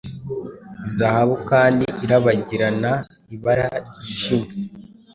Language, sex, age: Kinyarwanda, male, 19-29